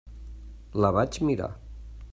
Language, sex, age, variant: Catalan, male, 60-69, Nord-Occidental